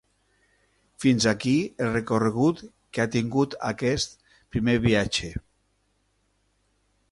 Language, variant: Catalan, Nord-Occidental